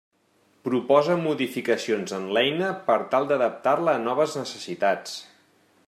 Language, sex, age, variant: Catalan, male, 40-49, Central